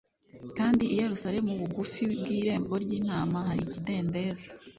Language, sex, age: Kinyarwanda, female, 19-29